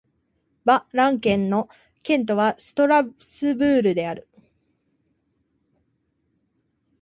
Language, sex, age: Japanese, female, 19-29